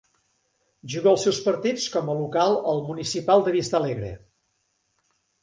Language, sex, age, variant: Catalan, male, 60-69, Central